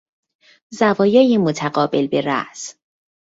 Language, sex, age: Persian, female, 19-29